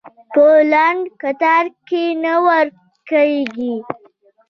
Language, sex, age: Pashto, female, under 19